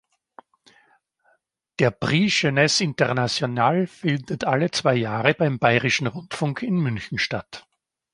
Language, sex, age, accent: German, male, 50-59, Österreichisches Deutsch